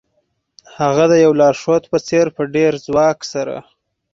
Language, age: Pashto, 19-29